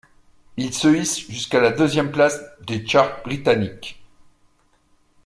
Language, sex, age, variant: French, male, 40-49, Français de métropole